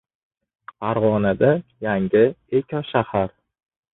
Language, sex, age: Uzbek, male, 19-29